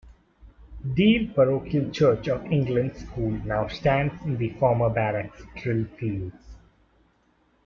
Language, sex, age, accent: English, male, 30-39, India and South Asia (India, Pakistan, Sri Lanka)